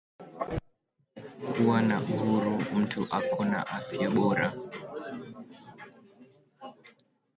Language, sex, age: Swahili, male, 19-29